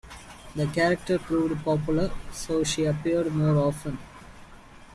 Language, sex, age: English, male, under 19